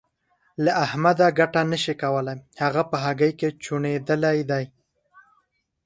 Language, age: Pashto, under 19